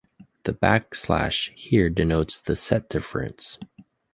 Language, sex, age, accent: English, male, 30-39, United States English